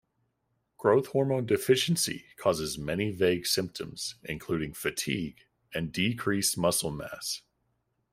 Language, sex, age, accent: English, male, 19-29, United States English